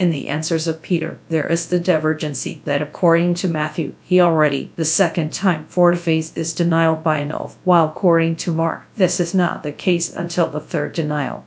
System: TTS, GradTTS